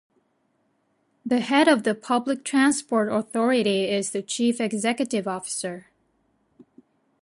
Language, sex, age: English, female, 40-49